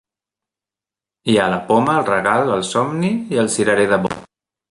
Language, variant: Catalan, Central